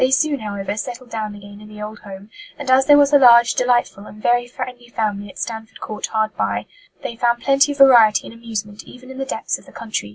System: none